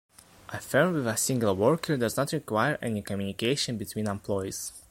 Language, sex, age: English, male, 19-29